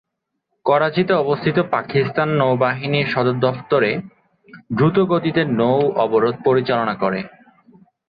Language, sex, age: Bengali, male, 19-29